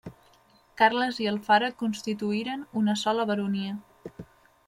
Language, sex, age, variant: Catalan, female, 19-29, Central